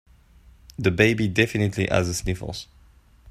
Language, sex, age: English, male, 19-29